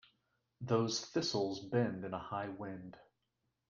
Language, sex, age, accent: English, male, 40-49, United States English